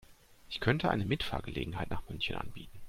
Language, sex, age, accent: German, male, 30-39, Deutschland Deutsch